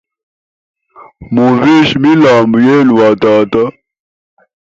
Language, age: Hemba, 30-39